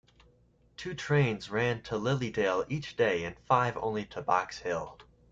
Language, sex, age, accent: English, male, 19-29, United States English